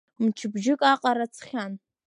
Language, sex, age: Abkhazian, female, under 19